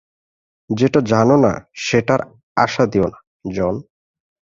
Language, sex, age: Bengali, male, 19-29